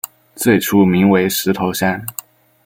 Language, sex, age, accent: Chinese, male, under 19, 出生地：浙江省